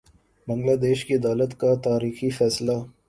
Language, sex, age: Urdu, male, 19-29